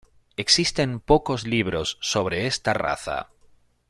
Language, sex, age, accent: Spanish, male, 30-39, España: Norte peninsular (Asturias, Castilla y León, Cantabria, País Vasco, Navarra, Aragón, La Rioja, Guadalajara, Cuenca)